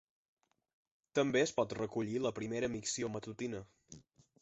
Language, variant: Catalan, Balear